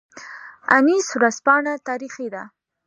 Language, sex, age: Pashto, female, 19-29